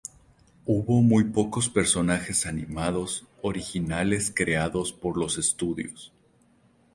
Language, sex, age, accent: Spanish, male, 30-39, México